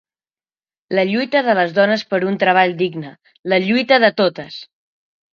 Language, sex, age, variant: Catalan, male, under 19, Central